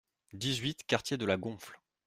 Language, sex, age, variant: French, male, 30-39, Français de métropole